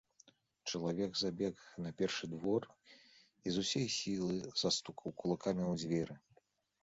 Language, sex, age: Belarusian, male, 30-39